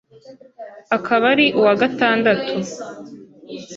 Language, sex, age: Kinyarwanda, female, 19-29